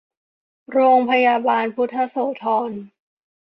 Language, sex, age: Thai, female, 19-29